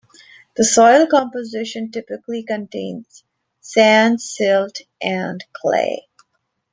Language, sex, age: English, female, 50-59